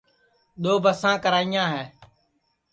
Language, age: Sansi, 19-29